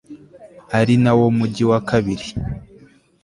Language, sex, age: Kinyarwanda, male, 19-29